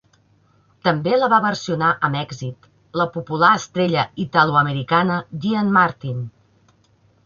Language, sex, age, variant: Catalan, female, 30-39, Central